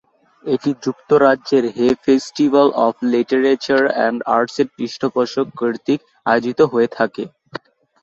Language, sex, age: Bengali, male, under 19